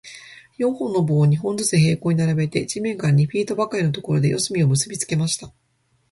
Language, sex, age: Japanese, female, 40-49